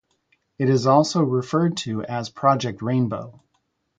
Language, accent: English, United States English